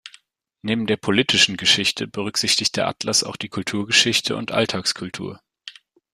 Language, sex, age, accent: German, male, 19-29, Deutschland Deutsch